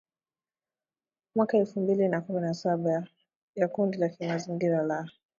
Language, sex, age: Swahili, female, 19-29